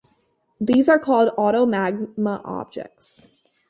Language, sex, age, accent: English, female, under 19, United States English